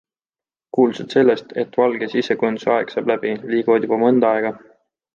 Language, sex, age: Estonian, male, 19-29